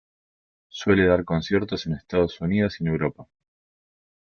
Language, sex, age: Spanish, male, 30-39